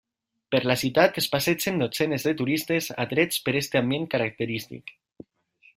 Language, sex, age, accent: Catalan, male, 19-29, valencià